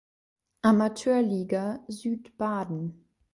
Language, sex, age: German, female, 19-29